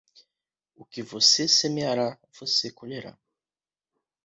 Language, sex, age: Portuguese, male, 19-29